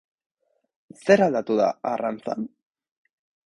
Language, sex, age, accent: Basque, male, 19-29, Mendebalekoa (Araba, Bizkaia, Gipuzkoako mendebaleko herri batzuk)